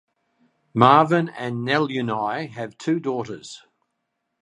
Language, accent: English, Australian English